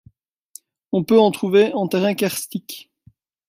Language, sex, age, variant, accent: French, male, 19-29, Français d'Europe, Français de Belgique